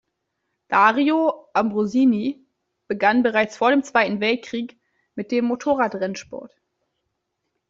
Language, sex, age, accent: German, female, 19-29, Deutschland Deutsch